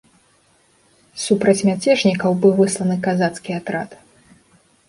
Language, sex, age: Belarusian, female, 19-29